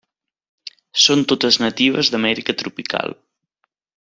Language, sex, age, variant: Catalan, male, 19-29, Central